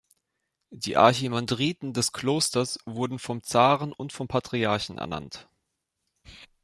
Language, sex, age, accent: German, male, 19-29, Deutschland Deutsch